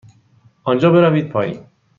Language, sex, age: Persian, male, 30-39